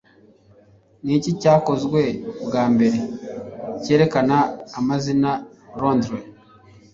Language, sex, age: Kinyarwanda, male, 30-39